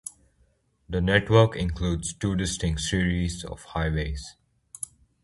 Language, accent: English, England English; India and South Asia (India, Pakistan, Sri Lanka)